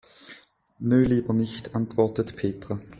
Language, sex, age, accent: German, male, 30-39, Schweizerdeutsch